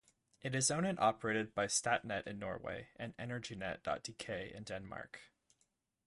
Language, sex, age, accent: English, male, 19-29, Canadian English